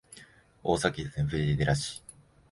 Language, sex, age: Japanese, male, 19-29